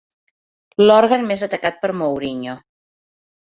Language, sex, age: Catalan, female, 40-49